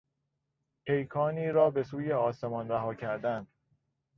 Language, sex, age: Persian, male, 30-39